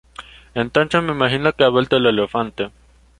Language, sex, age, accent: Spanish, male, under 19, Andino-Pacífico: Colombia, Perú, Ecuador, oeste de Bolivia y Venezuela andina